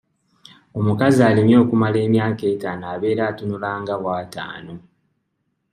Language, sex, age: Ganda, male, 19-29